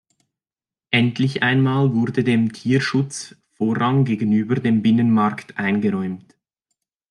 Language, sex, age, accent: German, male, 30-39, Schweizerdeutsch